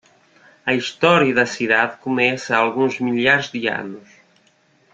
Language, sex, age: Portuguese, male, 30-39